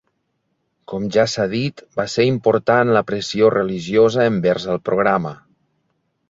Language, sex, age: Catalan, male, 50-59